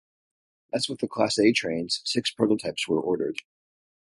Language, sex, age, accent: English, male, 40-49, United States English